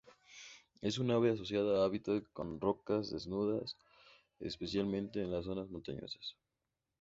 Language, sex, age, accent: Spanish, male, 19-29, México